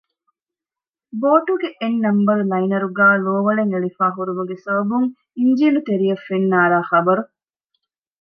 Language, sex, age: Divehi, female, 30-39